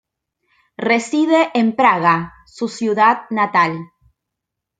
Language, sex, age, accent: Spanish, female, 19-29, Rioplatense: Argentina, Uruguay, este de Bolivia, Paraguay